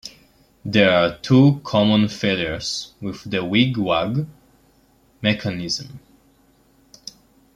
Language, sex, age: English, male, 19-29